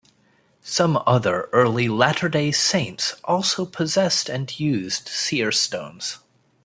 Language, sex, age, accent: English, male, 30-39, United States English